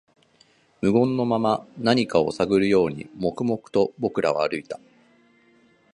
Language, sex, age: Japanese, male, 30-39